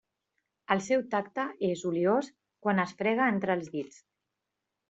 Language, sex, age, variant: Catalan, female, 40-49, Central